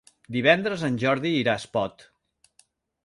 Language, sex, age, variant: Catalan, male, 50-59, Central